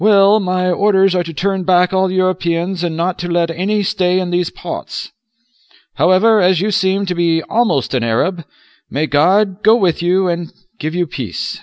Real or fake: real